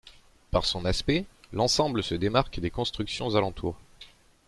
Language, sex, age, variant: French, male, 30-39, Français de métropole